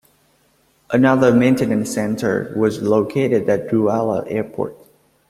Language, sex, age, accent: English, male, 19-29, United States English